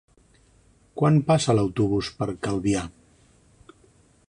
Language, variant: Catalan, Central